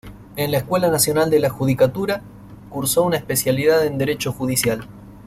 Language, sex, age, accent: Spanish, male, 40-49, Rioplatense: Argentina, Uruguay, este de Bolivia, Paraguay